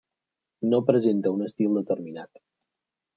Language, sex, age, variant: Catalan, male, 30-39, Central